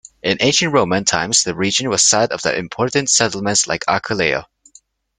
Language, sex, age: English, male, under 19